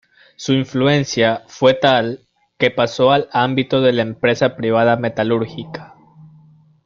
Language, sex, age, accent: Spanish, male, under 19, Andino-Pacífico: Colombia, Perú, Ecuador, oeste de Bolivia y Venezuela andina